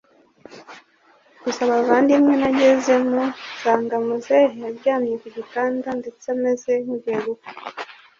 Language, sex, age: Kinyarwanda, female, 30-39